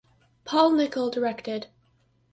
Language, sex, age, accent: English, female, under 19, United States English